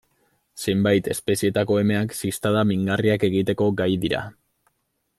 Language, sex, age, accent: Basque, male, 19-29, Mendebalekoa (Araba, Bizkaia, Gipuzkoako mendebaleko herri batzuk)